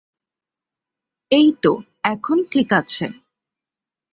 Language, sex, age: Bengali, female, 19-29